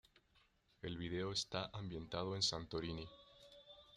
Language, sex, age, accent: Spanish, male, 19-29, México